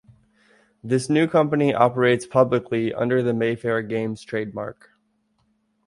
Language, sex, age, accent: English, male, 30-39, United States English